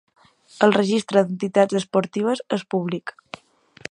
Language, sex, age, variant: Catalan, female, 19-29, Balear